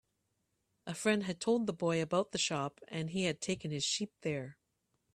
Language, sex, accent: English, female, Canadian English